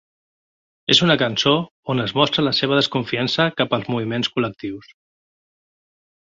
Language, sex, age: Catalan, male, 50-59